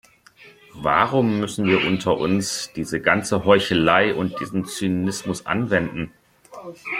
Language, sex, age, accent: German, male, 40-49, Deutschland Deutsch